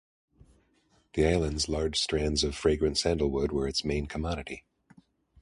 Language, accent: English, United States English